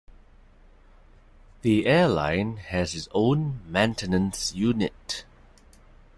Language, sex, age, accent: English, male, 30-39, Singaporean English